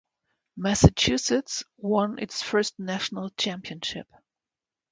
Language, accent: English, United States English